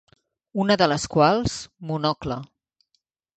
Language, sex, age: Catalan, female, 50-59